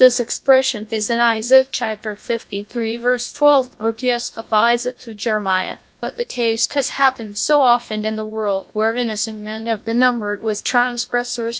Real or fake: fake